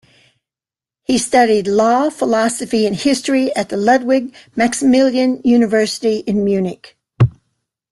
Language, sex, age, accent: English, female, 60-69, United States English